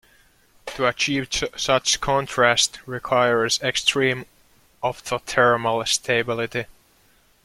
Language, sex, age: English, male, 19-29